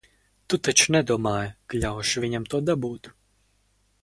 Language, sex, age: Latvian, male, under 19